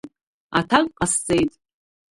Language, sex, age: Abkhazian, female, 40-49